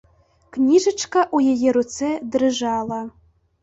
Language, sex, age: Belarusian, female, under 19